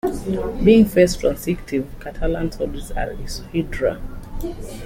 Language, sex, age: English, female, 40-49